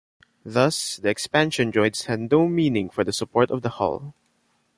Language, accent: English, Filipino